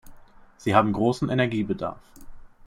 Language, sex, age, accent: German, male, under 19, Deutschland Deutsch